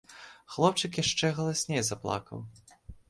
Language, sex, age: Belarusian, male, under 19